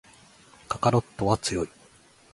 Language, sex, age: Japanese, male, 40-49